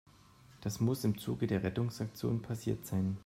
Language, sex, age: German, male, 30-39